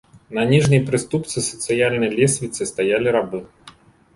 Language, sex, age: Belarusian, male, 40-49